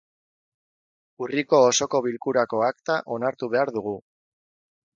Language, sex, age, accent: Basque, male, 30-39, Erdialdekoa edo Nafarra (Gipuzkoa, Nafarroa)